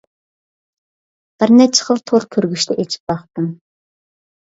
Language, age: Uyghur, under 19